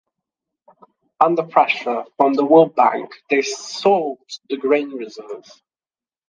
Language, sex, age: English, male, 19-29